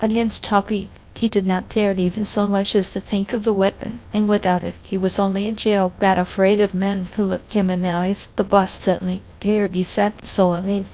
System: TTS, GlowTTS